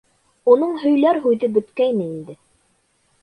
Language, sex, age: Bashkir, female, 19-29